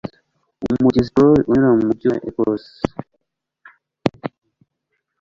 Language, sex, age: Kinyarwanda, male, 19-29